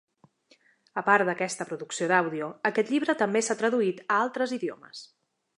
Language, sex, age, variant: Catalan, female, 30-39, Central